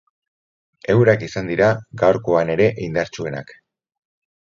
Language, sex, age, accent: Basque, male, 40-49, Erdialdekoa edo Nafarra (Gipuzkoa, Nafarroa)